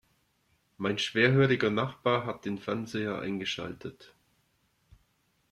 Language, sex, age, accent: German, male, 30-39, Deutschland Deutsch